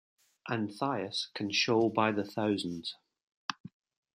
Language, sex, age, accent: English, male, 40-49, Scottish English